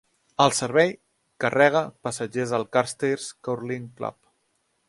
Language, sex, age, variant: Catalan, male, 30-39, Central